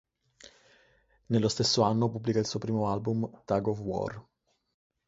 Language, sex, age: Italian, male, 19-29